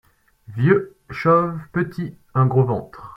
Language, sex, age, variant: French, male, 19-29, Français de métropole